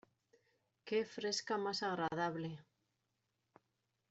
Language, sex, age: Spanish, female, 40-49